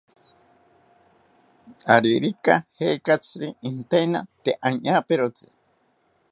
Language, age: South Ucayali Ashéninka, 60-69